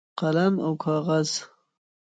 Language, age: Pashto, 19-29